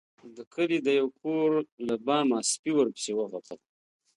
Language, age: Pashto, 30-39